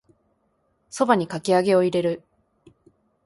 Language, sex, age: Japanese, female, 19-29